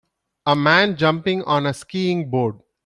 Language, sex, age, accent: English, male, 40-49, India and South Asia (India, Pakistan, Sri Lanka)